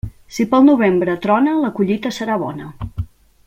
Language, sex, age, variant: Catalan, female, 40-49, Central